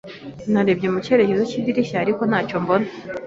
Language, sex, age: Kinyarwanda, female, 19-29